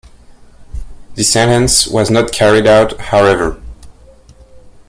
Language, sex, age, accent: English, male, 19-29, United States English